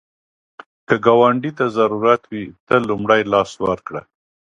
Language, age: Pashto, 60-69